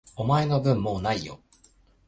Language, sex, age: Japanese, male, 19-29